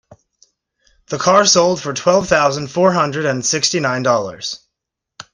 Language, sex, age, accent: English, male, 19-29, United States English